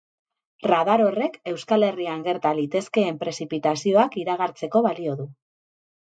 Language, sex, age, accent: Basque, female, 30-39, Mendebalekoa (Araba, Bizkaia, Gipuzkoako mendebaleko herri batzuk)